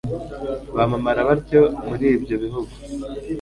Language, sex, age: Kinyarwanda, male, 19-29